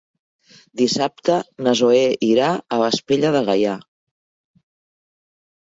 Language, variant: Catalan, Central